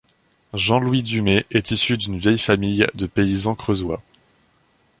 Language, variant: French, Français de métropole